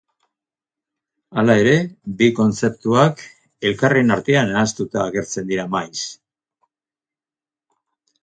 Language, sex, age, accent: Basque, male, 50-59, Mendebalekoa (Araba, Bizkaia, Gipuzkoako mendebaleko herri batzuk)